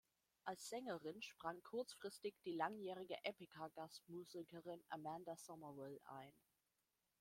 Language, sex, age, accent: German, female, 30-39, Deutschland Deutsch